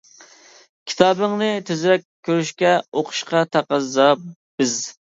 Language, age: Uyghur, 19-29